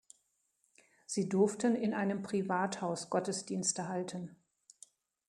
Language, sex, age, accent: German, female, 60-69, Deutschland Deutsch